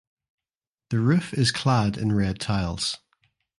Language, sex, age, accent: English, male, 40-49, Northern Irish